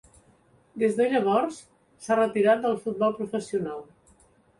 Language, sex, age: Catalan, female, 70-79